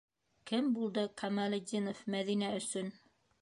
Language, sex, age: Bashkir, female, 50-59